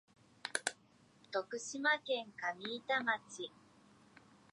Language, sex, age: Japanese, male, 19-29